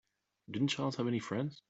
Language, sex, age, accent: English, male, 30-39, Australian English